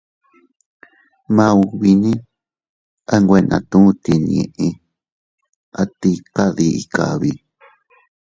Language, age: Teutila Cuicatec, 30-39